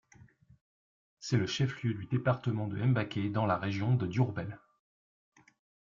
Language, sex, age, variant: French, male, 30-39, Français de métropole